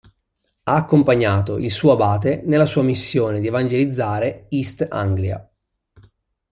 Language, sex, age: Italian, male, 19-29